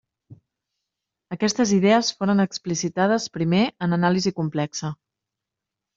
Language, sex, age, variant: Catalan, female, 30-39, Central